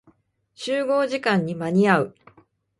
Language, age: Japanese, 40-49